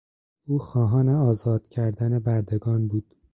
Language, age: Persian, 19-29